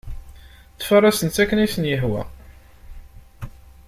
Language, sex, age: Kabyle, male, 19-29